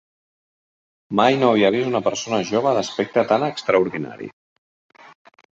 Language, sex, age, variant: Catalan, male, 50-59, Central